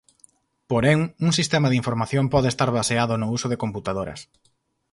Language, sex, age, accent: Galician, male, 30-39, Central (gheada)